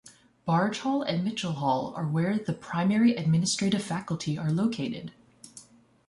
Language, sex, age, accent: English, female, 19-29, Canadian English